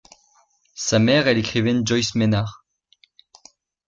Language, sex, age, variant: French, male, 19-29, Français de métropole